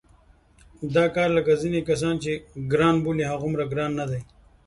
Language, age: Pashto, 19-29